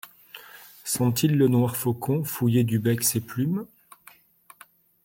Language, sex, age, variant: French, male, 40-49, Français de métropole